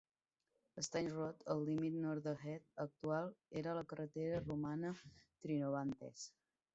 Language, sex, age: Catalan, female, 30-39